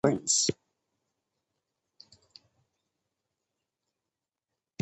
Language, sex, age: English, female, 60-69